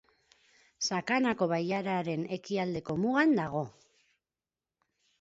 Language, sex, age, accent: Basque, female, 40-49, Mendebalekoa (Araba, Bizkaia, Gipuzkoako mendebaleko herri batzuk)